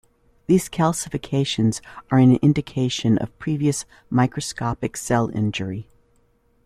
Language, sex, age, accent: English, female, 50-59, United States English